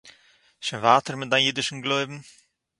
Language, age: Yiddish, under 19